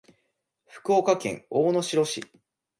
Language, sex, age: Japanese, male, under 19